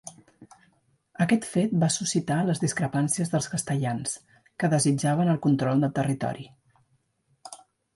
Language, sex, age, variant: Catalan, female, 40-49, Central